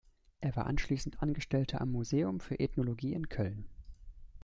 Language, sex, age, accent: German, male, 19-29, Deutschland Deutsch